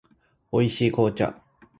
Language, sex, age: Japanese, male, 19-29